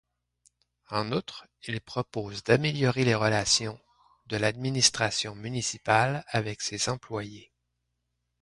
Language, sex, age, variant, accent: French, male, 50-59, Français d'Amérique du Nord, Français du Canada